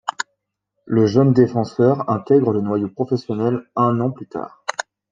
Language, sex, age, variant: French, male, 19-29, Français de métropole